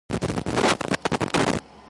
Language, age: English, 19-29